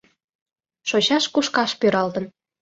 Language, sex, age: Mari, female, 19-29